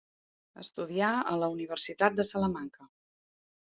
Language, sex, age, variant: Catalan, female, 40-49, Central